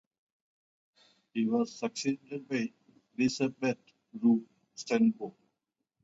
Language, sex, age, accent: English, male, 50-59, India and South Asia (India, Pakistan, Sri Lanka)